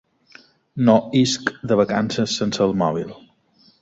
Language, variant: Catalan, Balear